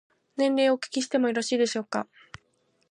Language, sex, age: Japanese, female, 19-29